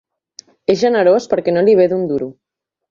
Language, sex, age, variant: Catalan, female, 19-29, Central